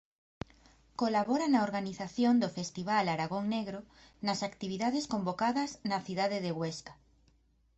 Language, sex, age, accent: Galician, female, 19-29, Oriental (común en zona oriental); Normativo (estándar)